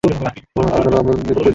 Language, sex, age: Bengali, male, 19-29